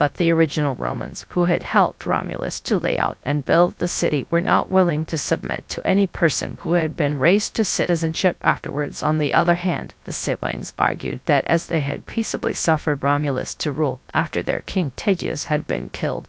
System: TTS, GradTTS